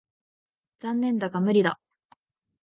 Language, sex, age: Japanese, female, under 19